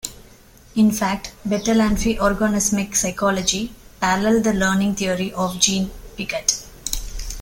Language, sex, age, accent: English, female, 30-39, India and South Asia (India, Pakistan, Sri Lanka)